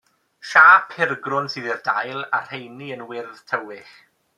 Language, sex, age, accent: Welsh, male, 19-29, Y Deyrnas Unedig Cymraeg